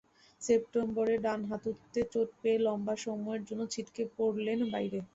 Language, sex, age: Bengali, female, 19-29